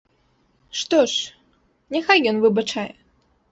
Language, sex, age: Belarusian, female, under 19